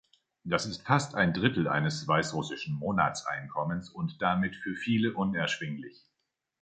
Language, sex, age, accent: German, male, 50-59, Deutschland Deutsch